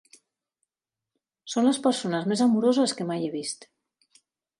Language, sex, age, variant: Catalan, female, 40-49, Central